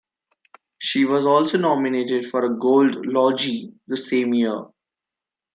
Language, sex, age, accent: English, male, 19-29, India and South Asia (India, Pakistan, Sri Lanka)